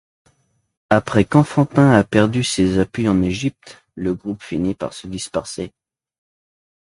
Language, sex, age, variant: French, male, under 19, Français de métropole